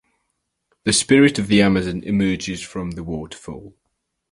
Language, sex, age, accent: English, male, under 19, England English